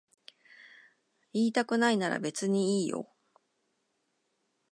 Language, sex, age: Japanese, female, 40-49